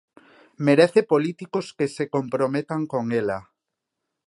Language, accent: Galician, Normativo (estándar)